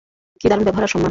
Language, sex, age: Bengali, female, 19-29